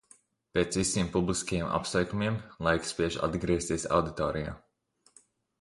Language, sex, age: Latvian, male, under 19